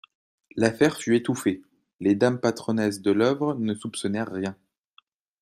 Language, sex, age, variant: French, male, 19-29, Français de métropole